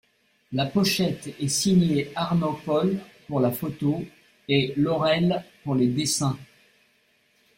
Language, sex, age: French, male, 50-59